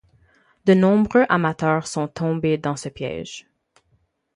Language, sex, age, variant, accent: French, female, 19-29, Français d'Amérique du Nord, Français du Canada